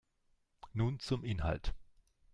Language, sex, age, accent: German, male, 40-49, Deutschland Deutsch